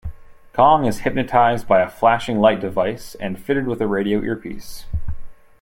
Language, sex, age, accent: English, male, 30-39, United States English